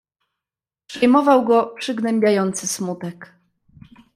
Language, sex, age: Polish, female, 19-29